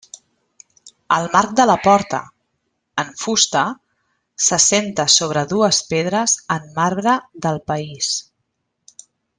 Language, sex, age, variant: Catalan, female, 40-49, Central